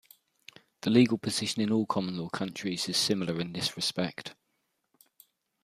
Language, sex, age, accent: English, male, 40-49, England English